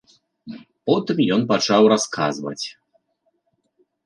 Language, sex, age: Belarusian, male, 40-49